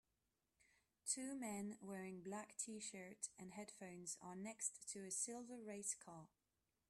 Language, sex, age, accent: English, female, 30-39, Hong Kong English